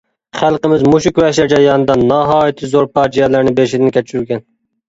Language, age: Uyghur, 19-29